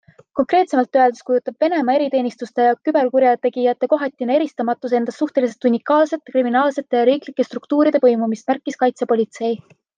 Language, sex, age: Estonian, female, 19-29